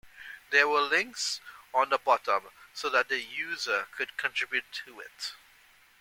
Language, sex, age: English, male, 40-49